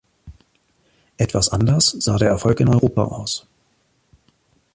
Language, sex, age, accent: German, male, 40-49, Deutschland Deutsch